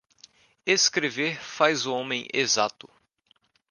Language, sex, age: Portuguese, male, under 19